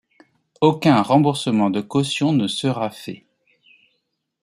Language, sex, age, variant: French, male, 40-49, Français de métropole